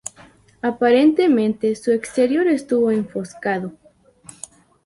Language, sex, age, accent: Spanish, female, under 19, América central